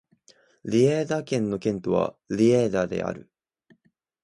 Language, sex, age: Japanese, male, under 19